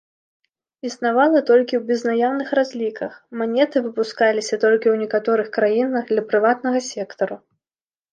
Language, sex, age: Belarusian, female, 19-29